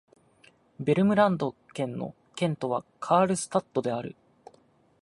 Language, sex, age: Japanese, male, 19-29